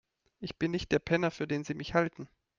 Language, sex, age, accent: German, male, 30-39, Deutschland Deutsch